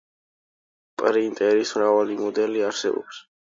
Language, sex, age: Georgian, male, 19-29